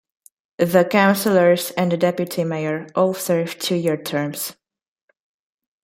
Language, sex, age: English, female, under 19